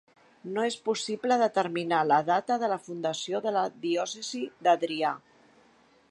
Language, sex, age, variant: Catalan, female, 50-59, Central